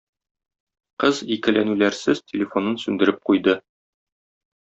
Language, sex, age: Tatar, male, 30-39